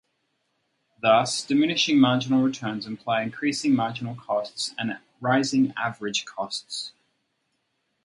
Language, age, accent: English, 30-39, Australian English